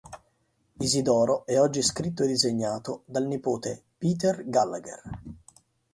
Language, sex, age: Italian, male, 19-29